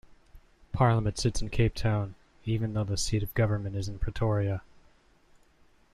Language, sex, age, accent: English, male, under 19, United States English